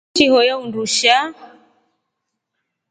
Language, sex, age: Rombo, female, 30-39